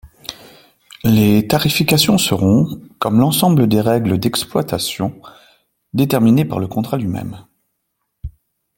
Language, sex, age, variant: French, male, 50-59, Français de métropole